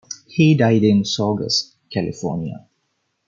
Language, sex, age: English, male, 30-39